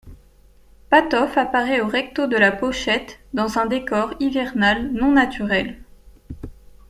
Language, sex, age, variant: French, female, 19-29, Français de métropole